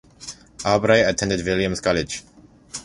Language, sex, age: English, male, 19-29